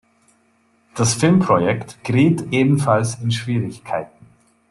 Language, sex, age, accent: German, male, 30-39, Österreichisches Deutsch